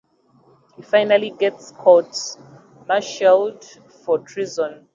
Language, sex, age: English, female, 30-39